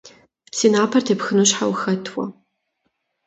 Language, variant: Kabardian, Адыгэбзэ (Къэбэрдей, Кирил, Урысей)